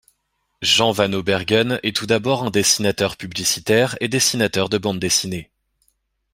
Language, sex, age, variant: French, male, 19-29, Français de métropole